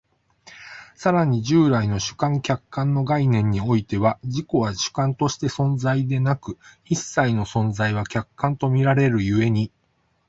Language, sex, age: Japanese, male, 40-49